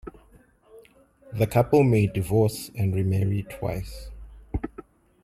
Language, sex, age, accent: English, male, 19-29, Southern African (South Africa, Zimbabwe, Namibia)